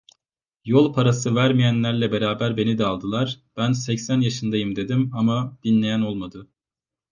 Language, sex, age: Turkish, male, 19-29